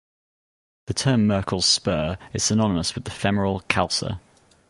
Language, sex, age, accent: English, male, 30-39, England English